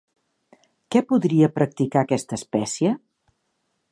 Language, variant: Catalan, Septentrional